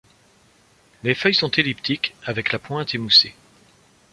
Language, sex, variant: French, male, Français de métropole